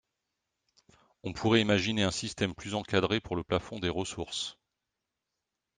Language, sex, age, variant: French, male, 50-59, Français de métropole